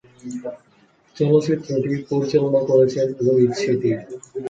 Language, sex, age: Bengali, male, 19-29